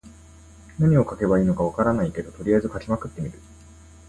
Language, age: Japanese, 30-39